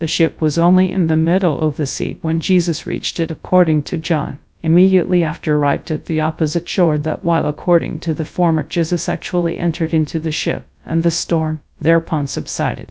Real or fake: fake